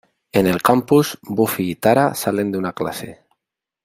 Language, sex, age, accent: Spanish, male, 30-39, España: Centro-Sur peninsular (Madrid, Toledo, Castilla-La Mancha)